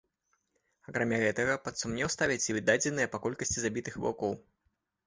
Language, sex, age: Belarusian, male, 30-39